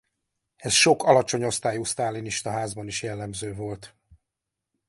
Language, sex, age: Hungarian, male, 50-59